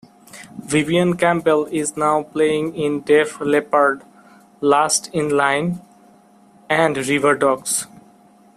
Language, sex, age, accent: English, male, 19-29, India and South Asia (India, Pakistan, Sri Lanka)